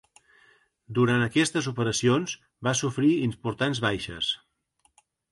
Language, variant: Catalan, Central